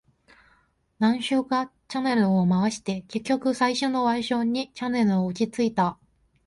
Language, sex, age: Japanese, female, 19-29